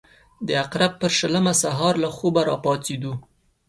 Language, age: Pashto, 19-29